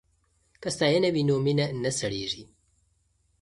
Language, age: Pashto, 19-29